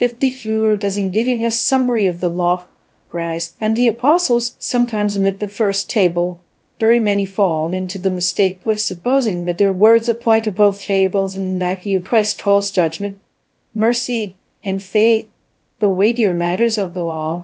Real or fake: fake